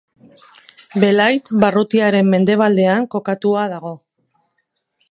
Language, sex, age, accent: Basque, female, 40-49, Erdialdekoa edo Nafarra (Gipuzkoa, Nafarroa)